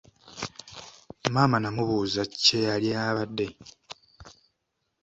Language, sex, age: Ganda, male, 19-29